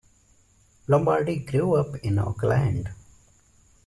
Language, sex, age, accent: English, male, 19-29, India and South Asia (India, Pakistan, Sri Lanka)